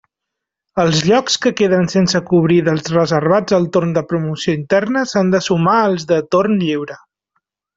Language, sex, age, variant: Catalan, male, 30-39, Central